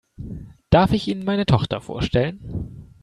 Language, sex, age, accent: German, male, 19-29, Deutschland Deutsch